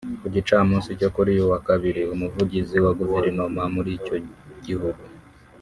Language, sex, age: Kinyarwanda, male, 19-29